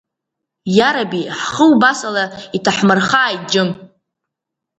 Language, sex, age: Abkhazian, female, under 19